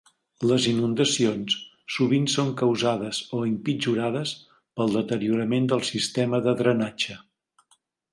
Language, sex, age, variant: Catalan, male, 60-69, Nord-Occidental